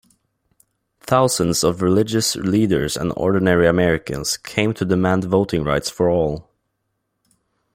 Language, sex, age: English, male, under 19